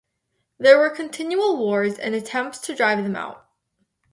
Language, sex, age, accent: English, female, under 19, United States English